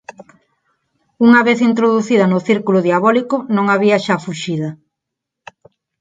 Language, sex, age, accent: Galician, female, 40-49, Neofalante